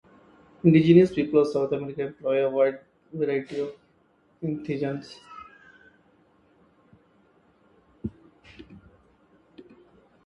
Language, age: English, 30-39